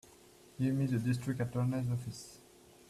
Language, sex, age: English, male, 19-29